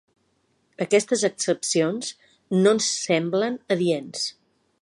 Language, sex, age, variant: Catalan, female, 50-59, Central